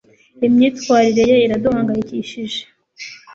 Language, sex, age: Kinyarwanda, female, 19-29